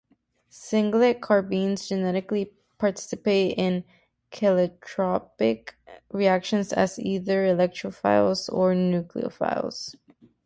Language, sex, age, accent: English, female, 19-29, United States English